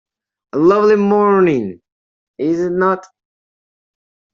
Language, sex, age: English, male, under 19